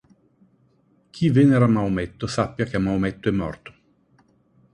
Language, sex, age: Italian, male, 50-59